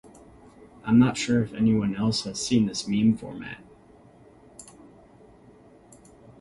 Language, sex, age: English, male, 19-29